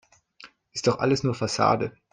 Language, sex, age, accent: German, male, 19-29, Deutschland Deutsch